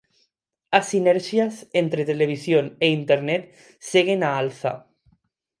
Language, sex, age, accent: Galician, male, 19-29, Neofalante